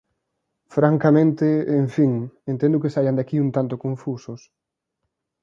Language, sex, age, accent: Galician, male, 19-29, Atlántico (seseo e gheada)